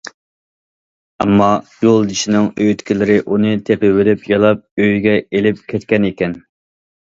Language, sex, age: Uyghur, male, 30-39